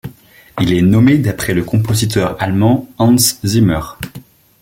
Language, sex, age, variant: French, male, 19-29, Français de métropole